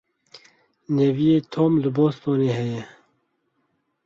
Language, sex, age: Kurdish, male, 30-39